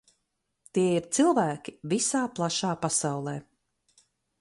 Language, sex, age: Latvian, female, 50-59